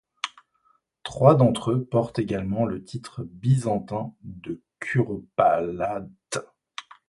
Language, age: French, 40-49